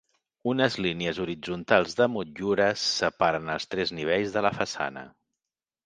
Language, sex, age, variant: Catalan, male, 40-49, Central